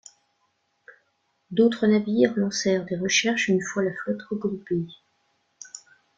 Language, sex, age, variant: French, female, 40-49, Français de métropole